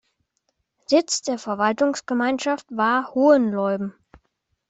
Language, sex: German, male